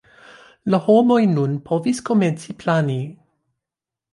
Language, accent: Esperanto, Internacia